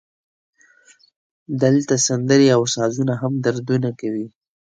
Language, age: Pashto, 19-29